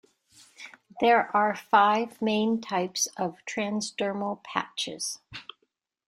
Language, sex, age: English, female, 50-59